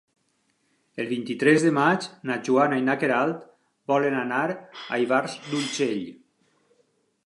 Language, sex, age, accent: Catalan, male, 50-59, valencià